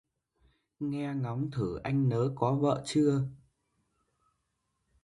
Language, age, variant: Vietnamese, 19-29, Hà Nội